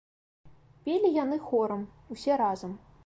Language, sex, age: Belarusian, female, 19-29